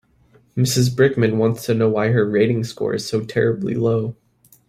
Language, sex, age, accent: English, male, 19-29, United States English